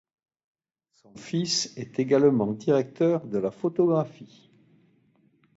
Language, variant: French, Français de métropole